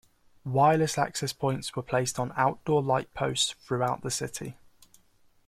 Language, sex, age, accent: English, male, under 19, England English